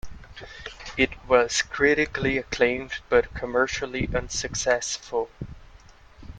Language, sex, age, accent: English, male, 19-29, United States English